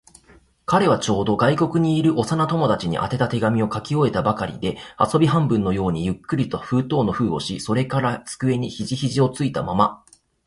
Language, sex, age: Japanese, male, 19-29